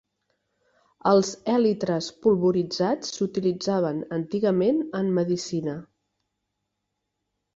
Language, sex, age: Catalan, female, 40-49